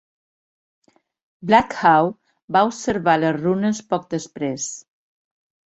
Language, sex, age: Catalan, female, 50-59